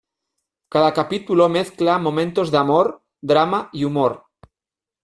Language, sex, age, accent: Spanish, male, 40-49, España: Norte peninsular (Asturias, Castilla y León, Cantabria, País Vasco, Navarra, Aragón, La Rioja, Guadalajara, Cuenca)